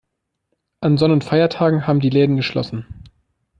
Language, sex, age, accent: German, male, 30-39, Deutschland Deutsch